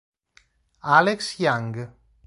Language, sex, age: Italian, male, 30-39